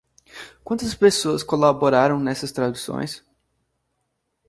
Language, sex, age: Portuguese, male, 19-29